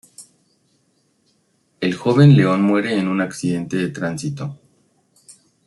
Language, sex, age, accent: Spanish, male, 19-29, México